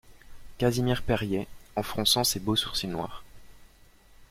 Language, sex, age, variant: French, male, 19-29, Français de métropole